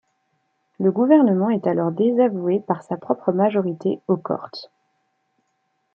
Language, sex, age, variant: French, female, 19-29, Français de métropole